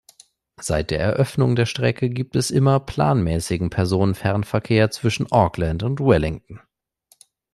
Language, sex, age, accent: German, male, 19-29, Deutschland Deutsch